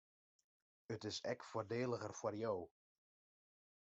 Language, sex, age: Western Frisian, male, 19-29